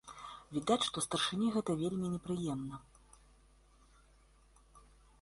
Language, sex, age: Belarusian, female, 30-39